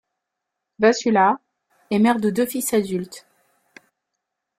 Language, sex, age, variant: French, female, 30-39, Français de métropole